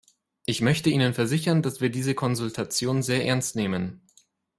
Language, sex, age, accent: German, male, 19-29, Deutschland Deutsch